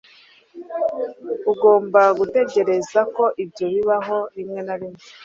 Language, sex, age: Kinyarwanda, female, 40-49